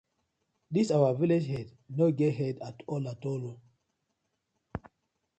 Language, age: Nigerian Pidgin, 40-49